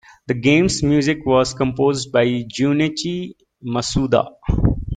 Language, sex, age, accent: English, male, 19-29, United States English